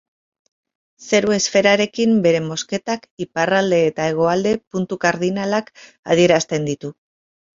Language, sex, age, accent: Basque, female, 50-59, Mendebalekoa (Araba, Bizkaia, Gipuzkoako mendebaleko herri batzuk)